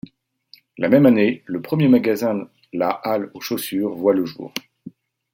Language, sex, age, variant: French, male, 40-49, Français de métropole